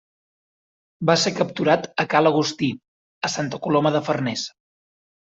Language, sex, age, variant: Catalan, male, 19-29, Central